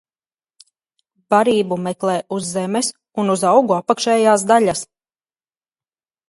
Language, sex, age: Latvian, female, 30-39